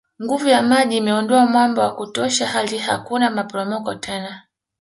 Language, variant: Swahili, Kiswahili cha Bara ya Tanzania